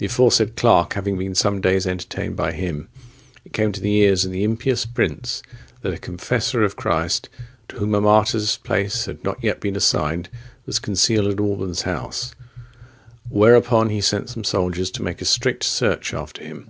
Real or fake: real